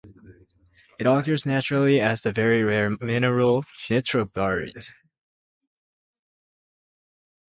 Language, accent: English, United States English